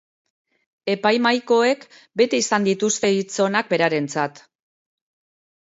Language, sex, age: Basque, female, 50-59